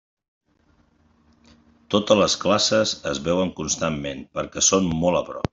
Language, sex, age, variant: Catalan, male, 40-49, Central